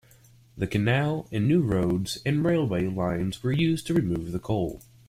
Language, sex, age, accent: English, male, 19-29, United States English